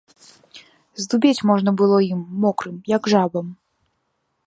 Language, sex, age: Belarusian, female, under 19